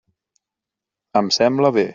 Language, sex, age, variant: Catalan, male, 30-39, Central